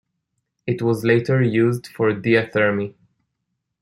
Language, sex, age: English, male, 19-29